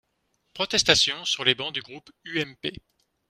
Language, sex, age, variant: French, male, 40-49, Français de métropole